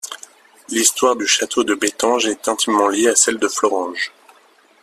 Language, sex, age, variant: French, male, 19-29, Français de métropole